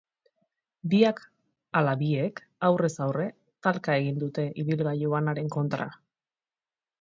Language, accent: Basque, Erdialdekoa edo Nafarra (Gipuzkoa, Nafarroa)